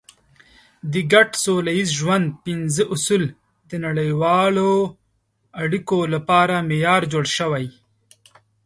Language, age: Pashto, 19-29